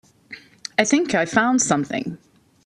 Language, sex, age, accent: English, female, 30-39, United States English